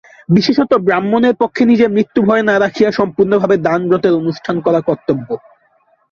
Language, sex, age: Bengali, male, 19-29